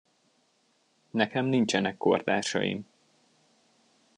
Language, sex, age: Hungarian, male, 19-29